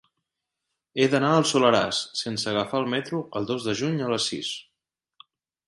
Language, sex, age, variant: Catalan, male, 30-39, Central